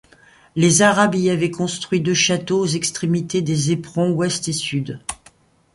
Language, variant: French, Français de métropole